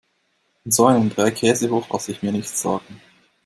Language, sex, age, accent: German, male, 19-29, Schweizerdeutsch